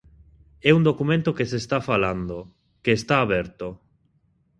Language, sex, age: Galician, male, 19-29